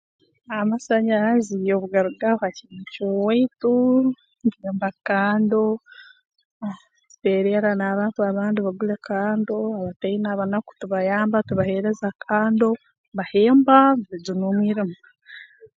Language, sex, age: Tooro, female, 19-29